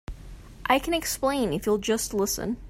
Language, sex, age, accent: English, female, 19-29, United States English